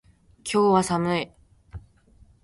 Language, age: Japanese, 19-29